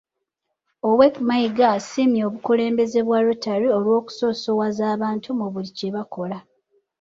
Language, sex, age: Ganda, female, 30-39